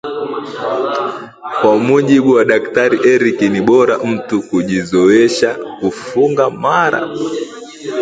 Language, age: Swahili, 19-29